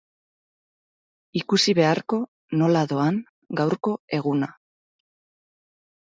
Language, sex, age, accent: Basque, female, 30-39, Mendebalekoa (Araba, Bizkaia, Gipuzkoako mendebaleko herri batzuk)